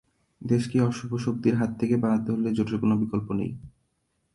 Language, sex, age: Bengali, male, 19-29